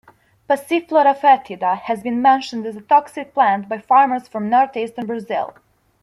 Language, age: English, 19-29